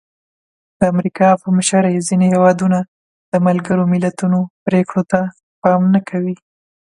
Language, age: Pashto, 19-29